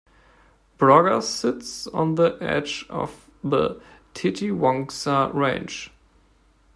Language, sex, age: English, male, 19-29